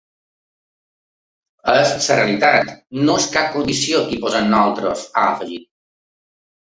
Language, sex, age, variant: Catalan, male, 50-59, Balear